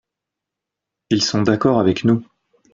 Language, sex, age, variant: French, male, 40-49, Français de métropole